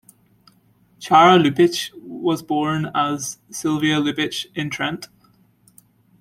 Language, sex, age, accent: English, male, 19-29, Irish English